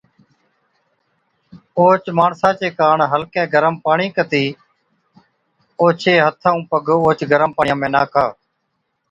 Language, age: Od, 40-49